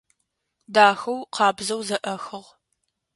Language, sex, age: Adyghe, female, 19-29